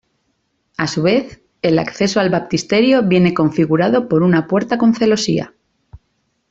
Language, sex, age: Spanish, female, 30-39